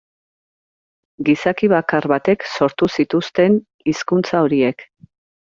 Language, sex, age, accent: Basque, female, 40-49, Erdialdekoa edo Nafarra (Gipuzkoa, Nafarroa)